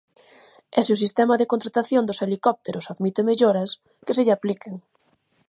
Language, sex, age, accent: Galician, female, 30-39, Central (gheada); Normativo (estándar)